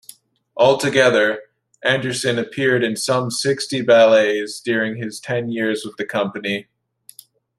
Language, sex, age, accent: English, male, 19-29, United States English